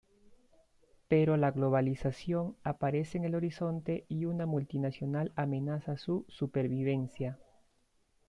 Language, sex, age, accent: Spanish, male, 19-29, Andino-Pacífico: Colombia, Perú, Ecuador, oeste de Bolivia y Venezuela andina